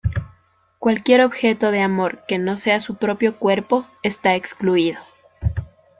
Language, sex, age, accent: Spanish, female, 19-29, Andino-Pacífico: Colombia, Perú, Ecuador, oeste de Bolivia y Venezuela andina